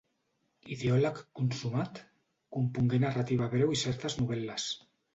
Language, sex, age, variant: Catalan, male, 50-59, Central